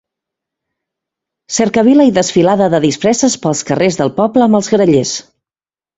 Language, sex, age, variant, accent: Catalan, female, 40-49, Central, Català central